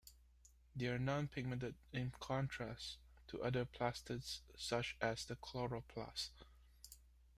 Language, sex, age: English, male, 30-39